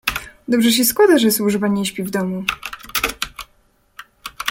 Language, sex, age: Polish, female, 19-29